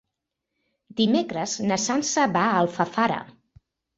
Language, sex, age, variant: Catalan, female, 40-49, Central